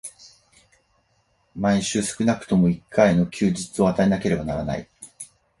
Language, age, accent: Japanese, 50-59, 標準語